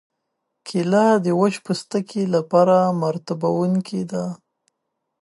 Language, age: Pashto, 19-29